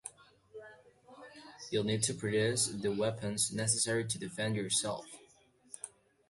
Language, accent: English, United States English